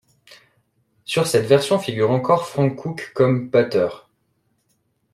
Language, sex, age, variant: French, male, 19-29, Français de métropole